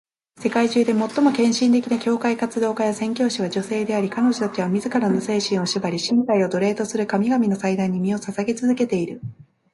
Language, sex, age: Japanese, female, 19-29